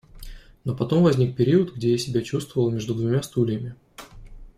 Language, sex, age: Russian, male, 30-39